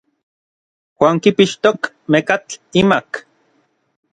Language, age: Orizaba Nahuatl, 30-39